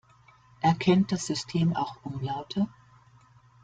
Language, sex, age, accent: German, female, 60-69, Deutschland Deutsch